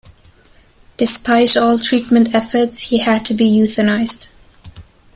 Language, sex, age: English, female, 19-29